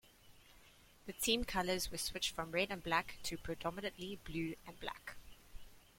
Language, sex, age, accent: English, female, 19-29, Southern African (South Africa, Zimbabwe, Namibia)